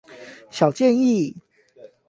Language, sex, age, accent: Chinese, male, 30-39, 出生地：桃園市